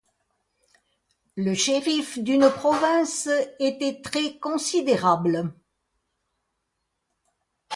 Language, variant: French, Français de métropole